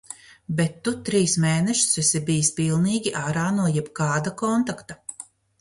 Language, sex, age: Latvian, female, 40-49